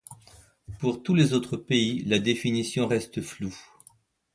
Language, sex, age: French, male, 50-59